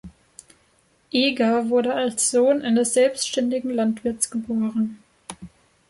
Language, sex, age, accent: German, female, under 19, Deutschland Deutsch